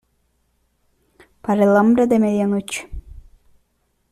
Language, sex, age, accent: Spanish, female, under 19, México